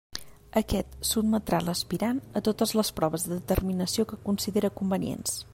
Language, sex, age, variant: Catalan, female, 30-39, Central